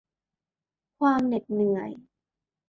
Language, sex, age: Thai, female, 19-29